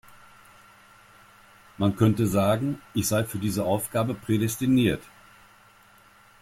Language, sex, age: German, male, 60-69